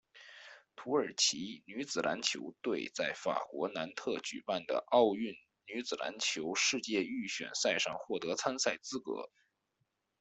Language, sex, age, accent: Chinese, male, 19-29, 出生地：北京市